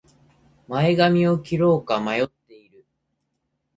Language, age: Japanese, 30-39